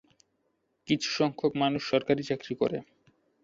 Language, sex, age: Bengali, male, 19-29